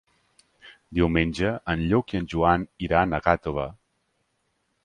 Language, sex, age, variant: Catalan, male, 30-39, Central